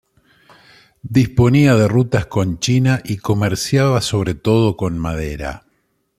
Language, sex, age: Spanish, male, 50-59